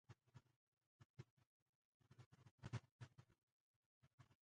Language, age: Pashto, 40-49